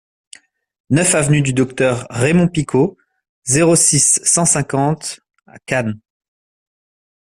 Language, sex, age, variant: French, male, 30-39, Français de métropole